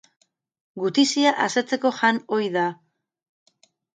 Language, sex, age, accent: Basque, female, 50-59, Mendebalekoa (Araba, Bizkaia, Gipuzkoako mendebaleko herri batzuk)